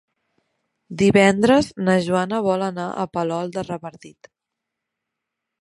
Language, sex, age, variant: Catalan, female, 19-29, Central